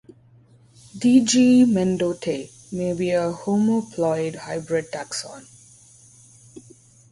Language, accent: English, India and South Asia (India, Pakistan, Sri Lanka)